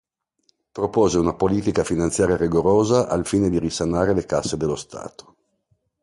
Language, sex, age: Italian, male, 50-59